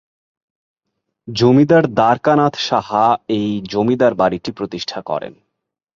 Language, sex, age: Bengali, male, 19-29